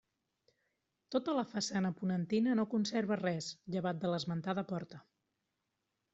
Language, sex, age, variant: Catalan, female, 40-49, Central